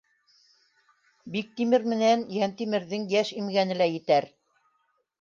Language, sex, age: Bashkir, female, 60-69